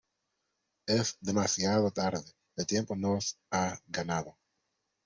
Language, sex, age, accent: Spanish, male, 19-29, México